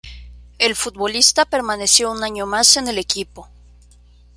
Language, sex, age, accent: Spanish, female, 30-39, México